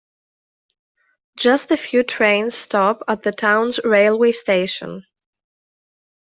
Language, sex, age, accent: English, female, 19-29, United States English